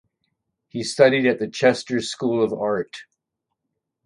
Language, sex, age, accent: English, male, 70-79, Canadian English